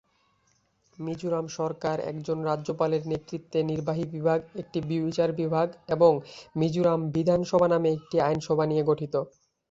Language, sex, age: Bengali, male, under 19